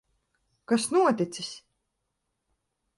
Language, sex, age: Latvian, female, 19-29